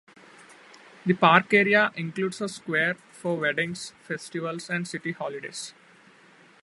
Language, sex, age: English, male, 19-29